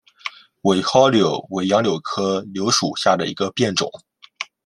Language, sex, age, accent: Chinese, male, 19-29, 出生地：江苏省